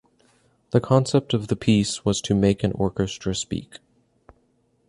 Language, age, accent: English, 19-29, United States English